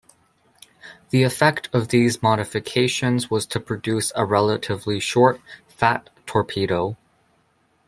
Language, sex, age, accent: English, male, under 19, Canadian English